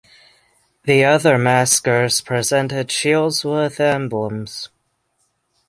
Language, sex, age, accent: English, male, 19-29, United States English; England English